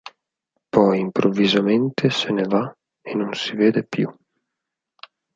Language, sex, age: Italian, male, 19-29